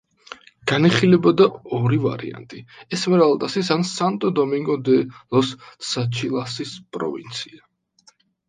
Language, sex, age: Georgian, male, 19-29